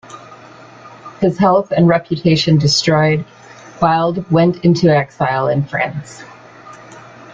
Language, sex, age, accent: English, female, 50-59, United States English